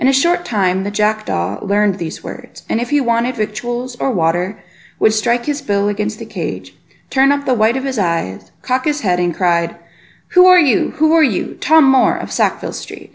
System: none